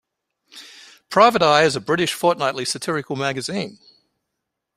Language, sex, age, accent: English, male, 40-49, Australian English